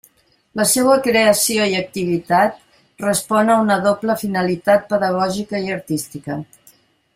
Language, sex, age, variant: Catalan, female, 60-69, Central